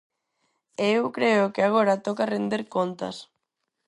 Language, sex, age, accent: Galician, female, under 19, Neofalante